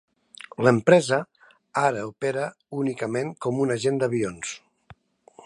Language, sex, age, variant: Catalan, male, 60-69, Nord-Occidental